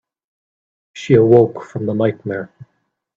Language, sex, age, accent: English, male, 30-39, Irish English